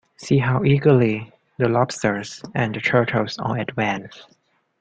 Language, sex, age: English, male, 19-29